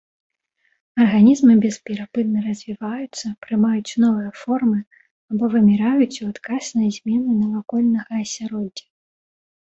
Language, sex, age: Belarusian, female, 19-29